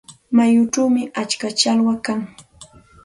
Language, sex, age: Santa Ana de Tusi Pasco Quechua, female, 30-39